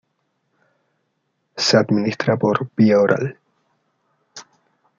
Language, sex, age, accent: Spanish, male, 19-29, Chileno: Chile, Cuyo